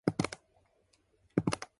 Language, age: English, under 19